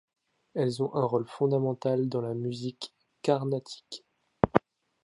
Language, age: French, 19-29